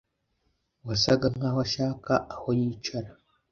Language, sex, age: Kinyarwanda, male, under 19